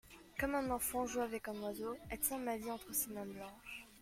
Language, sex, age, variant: French, female, under 19, Français de métropole